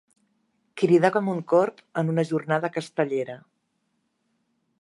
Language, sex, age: Catalan, female, 60-69